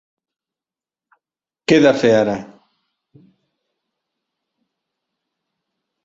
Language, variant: Catalan, Central